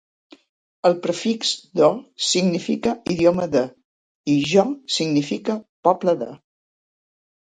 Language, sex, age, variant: Catalan, female, 50-59, Central